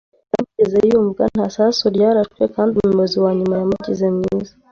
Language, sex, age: Kinyarwanda, female, 30-39